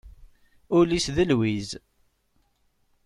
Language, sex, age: Kabyle, male, 30-39